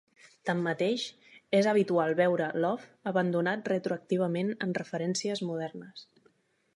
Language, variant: Catalan, Nord-Occidental